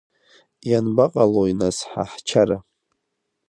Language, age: Abkhazian, 30-39